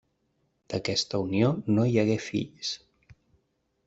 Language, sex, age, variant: Catalan, male, 19-29, Central